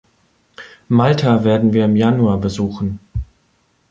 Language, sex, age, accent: German, male, 30-39, Deutschland Deutsch